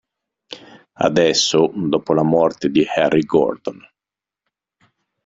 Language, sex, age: Italian, male, 40-49